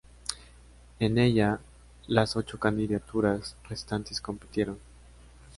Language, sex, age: Spanish, male, 19-29